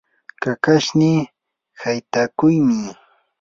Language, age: Yanahuanca Pasco Quechua, 19-29